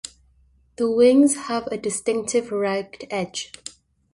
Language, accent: English, United States English